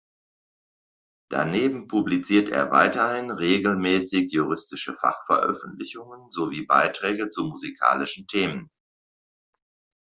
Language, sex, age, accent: German, male, 50-59, Deutschland Deutsch